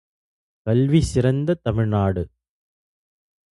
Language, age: Tamil, 40-49